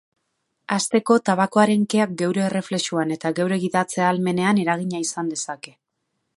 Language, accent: Basque, Mendebalekoa (Araba, Bizkaia, Gipuzkoako mendebaleko herri batzuk)